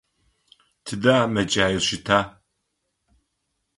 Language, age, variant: Adyghe, 60-69, Адыгабзэ (Кирил, пстэумэ зэдыряе)